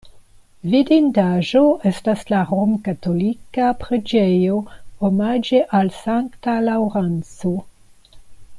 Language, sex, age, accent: Esperanto, female, 60-69, Internacia